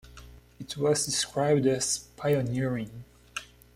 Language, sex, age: English, male, 19-29